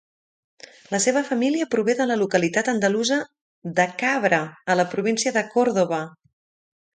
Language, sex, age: Catalan, female, 40-49